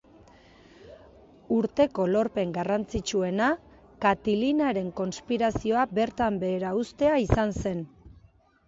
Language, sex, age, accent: Basque, female, 40-49, Erdialdekoa edo Nafarra (Gipuzkoa, Nafarroa)